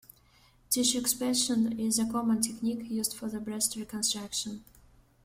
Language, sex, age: English, female, 19-29